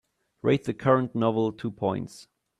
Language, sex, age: English, male, 19-29